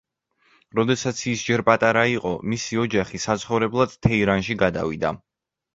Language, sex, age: Georgian, male, under 19